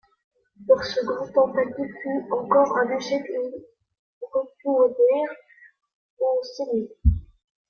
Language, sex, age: French, female, 19-29